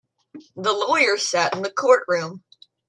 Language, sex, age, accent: English, male, under 19, United States English